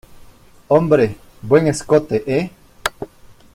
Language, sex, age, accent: Spanish, male, 40-49, Andino-Pacífico: Colombia, Perú, Ecuador, oeste de Bolivia y Venezuela andina